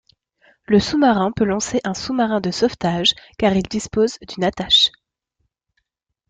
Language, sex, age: French, female, 19-29